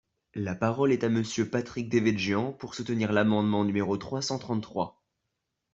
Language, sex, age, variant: French, male, under 19, Français de métropole